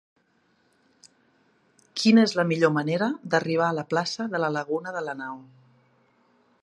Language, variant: Catalan, Central